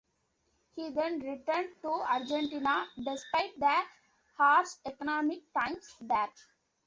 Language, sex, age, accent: English, female, under 19, India and South Asia (India, Pakistan, Sri Lanka)